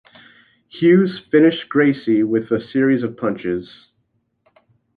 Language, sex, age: English, male, 19-29